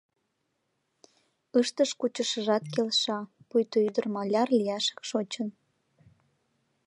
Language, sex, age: Mari, female, 19-29